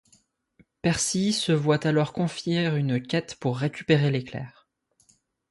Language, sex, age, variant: French, male, 19-29, Français de métropole